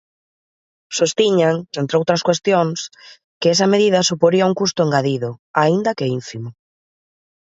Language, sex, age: Galician, female, 30-39